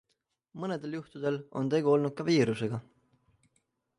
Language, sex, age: Estonian, male, 19-29